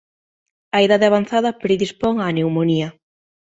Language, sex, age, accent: Galician, female, 19-29, Normativo (estándar)